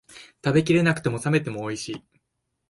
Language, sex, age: Japanese, male, 19-29